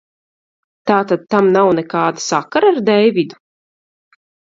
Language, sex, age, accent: Latvian, female, 30-39, Vidus dialekts